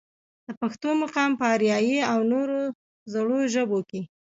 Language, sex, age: Pashto, female, 19-29